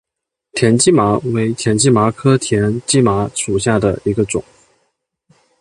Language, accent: Chinese, 出生地：江西省